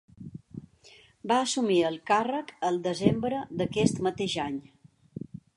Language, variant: Catalan, Balear